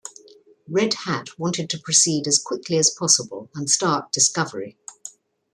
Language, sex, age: English, female, 60-69